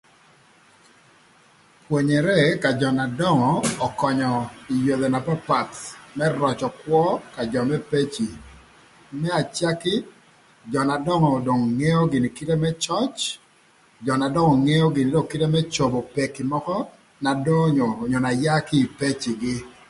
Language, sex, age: Thur, male, 30-39